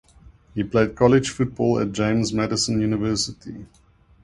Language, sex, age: English, male, 40-49